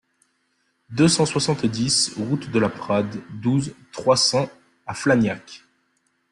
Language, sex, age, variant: French, male, 19-29, Français de métropole